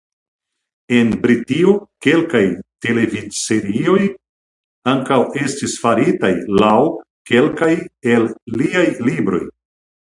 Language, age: Esperanto, 60-69